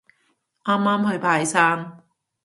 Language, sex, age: Cantonese, female, 40-49